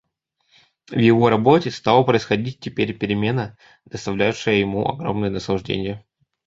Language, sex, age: Russian, male, 19-29